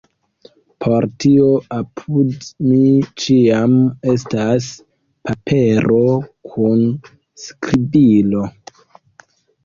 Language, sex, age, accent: Esperanto, male, 19-29, Internacia